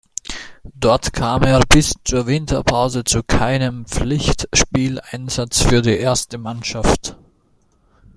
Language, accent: German, Österreichisches Deutsch